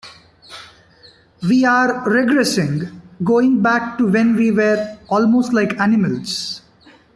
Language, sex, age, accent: English, male, 30-39, India and South Asia (India, Pakistan, Sri Lanka)